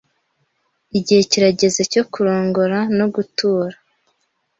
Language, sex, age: Kinyarwanda, female, 19-29